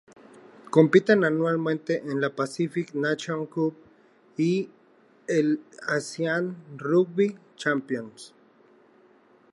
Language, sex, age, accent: Spanish, male, 30-39, México